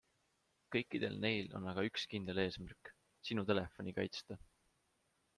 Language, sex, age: Estonian, male, 19-29